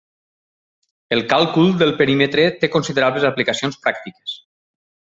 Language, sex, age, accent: Catalan, male, 40-49, valencià